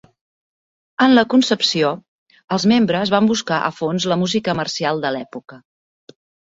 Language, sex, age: Catalan, female, 50-59